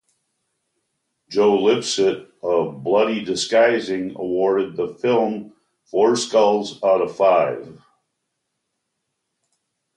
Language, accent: English, United States English